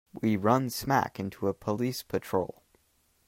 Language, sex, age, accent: English, male, under 19, United States English